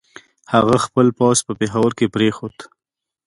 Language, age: Pashto, 30-39